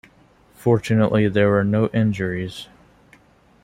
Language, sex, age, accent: English, male, 19-29, United States English